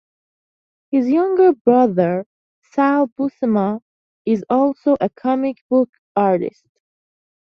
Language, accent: English, United States English